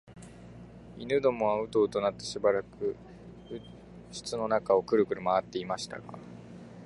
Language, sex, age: Japanese, male, under 19